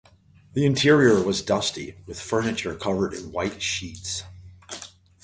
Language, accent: English, United States English